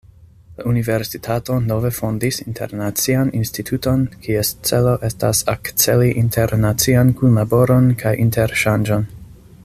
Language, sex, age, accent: Esperanto, male, 30-39, Internacia